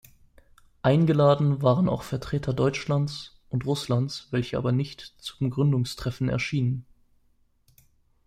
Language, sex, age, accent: German, male, 19-29, Deutschland Deutsch